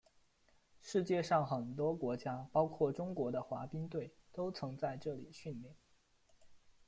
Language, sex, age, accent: Chinese, male, 19-29, 出生地：四川省